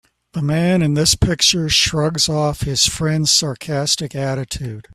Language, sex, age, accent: English, male, 70-79, United States English